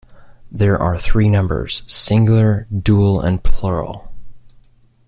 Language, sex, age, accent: English, male, 19-29, United States English